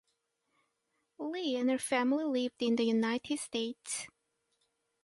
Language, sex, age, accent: English, female, 30-39, United States English